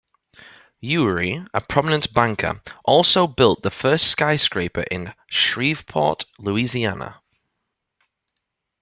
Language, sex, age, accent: English, male, 19-29, England English